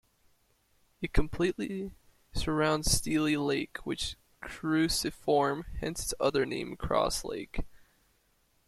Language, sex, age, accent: English, male, 19-29, United States English